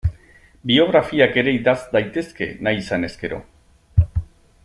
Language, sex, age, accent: Basque, male, 50-59, Mendebalekoa (Araba, Bizkaia, Gipuzkoako mendebaleko herri batzuk)